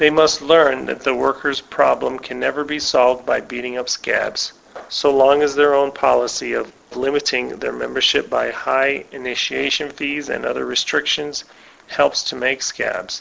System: none